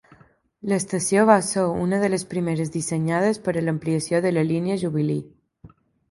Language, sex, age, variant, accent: Catalan, female, 19-29, Balear, mallorquí